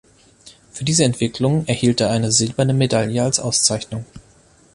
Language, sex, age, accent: German, male, 19-29, Deutschland Deutsch